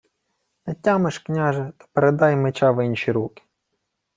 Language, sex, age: Ukrainian, male, 19-29